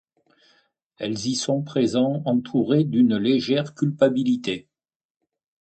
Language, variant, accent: French, Français de métropole, Français du sud de la France